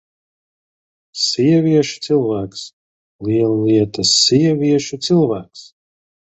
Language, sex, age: Latvian, male, 30-39